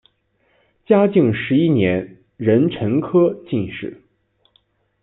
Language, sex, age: Chinese, male, 19-29